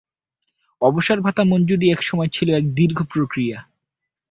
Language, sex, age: Bengali, male, 19-29